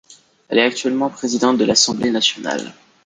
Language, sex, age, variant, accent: French, male, 19-29, Français des départements et régions d'outre-mer, Français de Guadeloupe